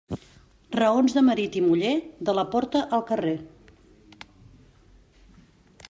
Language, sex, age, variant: Catalan, female, 50-59, Central